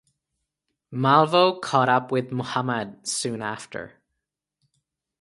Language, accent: English, United States English